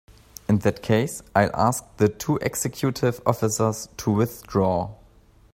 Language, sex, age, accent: English, male, 19-29, United States English